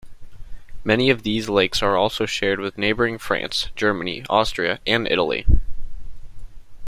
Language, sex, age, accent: English, male, under 19, United States English